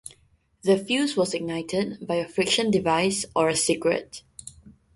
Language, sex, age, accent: English, female, 19-29, England English; Singaporean English